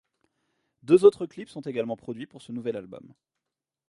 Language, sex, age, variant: French, male, 30-39, Français de métropole